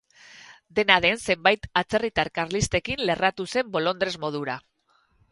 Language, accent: Basque, Erdialdekoa edo Nafarra (Gipuzkoa, Nafarroa)